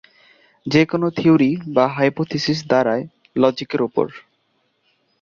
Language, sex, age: Bengali, male, 19-29